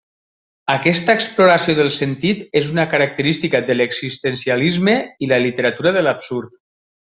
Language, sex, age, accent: Catalan, male, 40-49, valencià